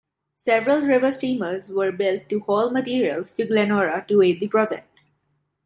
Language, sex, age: English, female, 19-29